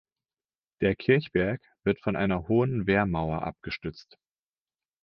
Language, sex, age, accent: German, male, 19-29, Deutschland Deutsch